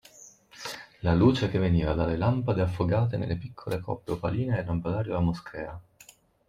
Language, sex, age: Italian, male, 30-39